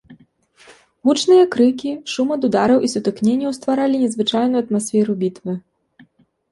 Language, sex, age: Belarusian, female, 19-29